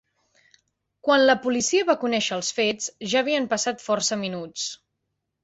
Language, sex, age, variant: Catalan, female, 19-29, Central